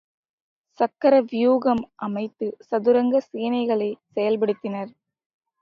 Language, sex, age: Tamil, female, 19-29